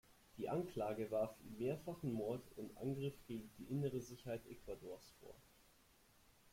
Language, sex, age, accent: German, male, 19-29, Deutschland Deutsch